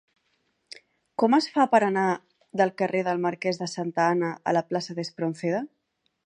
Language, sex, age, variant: Catalan, female, 30-39, Central